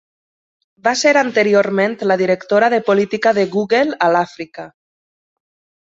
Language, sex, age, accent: Catalan, female, 30-39, valencià